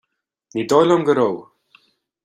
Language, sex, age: Irish, male, 19-29